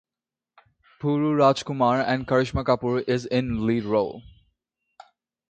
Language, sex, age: English, male, 19-29